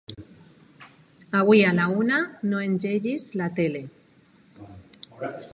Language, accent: Catalan, valencià